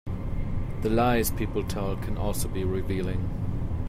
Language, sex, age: English, male, 40-49